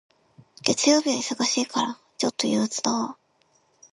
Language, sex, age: Japanese, female, 19-29